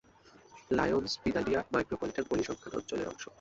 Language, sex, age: Bengali, male, 19-29